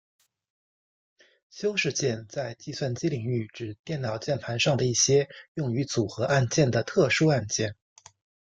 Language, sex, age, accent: Chinese, male, 40-49, 出生地：上海市